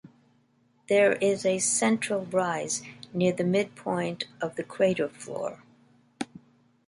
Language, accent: English, United States English